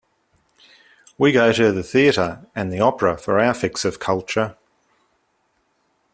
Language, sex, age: English, male, 50-59